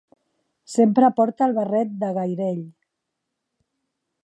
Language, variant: Catalan, Central